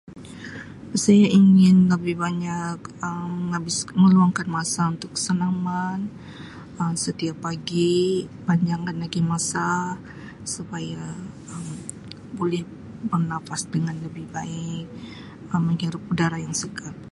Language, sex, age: Sabah Malay, female, 40-49